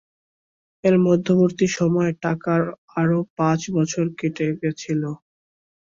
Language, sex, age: Bengali, male, under 19